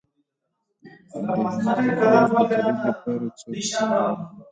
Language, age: Pashto, 19-29